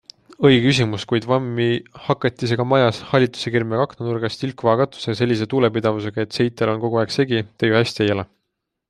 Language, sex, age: Estonian, male, 19-29